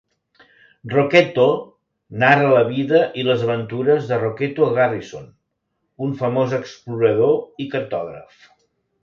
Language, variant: Catalan, Central